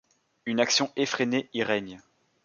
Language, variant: French, Français de métropole